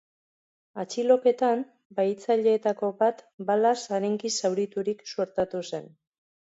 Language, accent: Basque, Mendebalekoa (Araba, Bizkaia, Gipuzkoako mendebaleko herri batzuk)